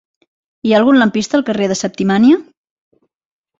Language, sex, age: Catalan, female, 40-49